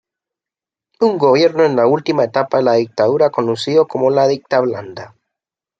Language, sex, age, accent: Spanish, male, 19-29, Andino-Pacífico: Colombia, Perú, Ecuador, oeste de Bolivia y Venezuela andina